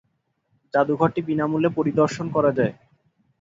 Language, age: Bengali, under 19